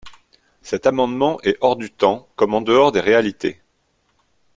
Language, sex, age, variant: French, male, 30-39, Français de métropole